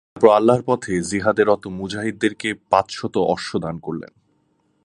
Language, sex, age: Bengali, male, 30-39